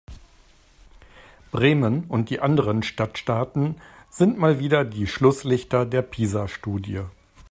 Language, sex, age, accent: German, male, 50-59, Deutschland Deutsch